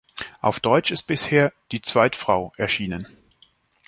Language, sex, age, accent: German, male, 19-29, Schweizerdeutsch